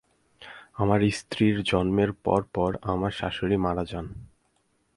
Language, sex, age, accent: Bengali, male, 19-29, প্রমিত; চলিত